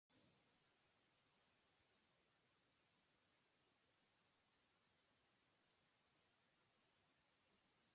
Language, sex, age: English, female, 19-29